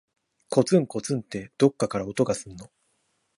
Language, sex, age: Japanese, male, 19-29